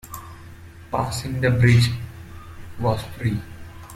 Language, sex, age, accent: English, male, 19-29, India and South Asia (India, Pakistan, Sri Lanka)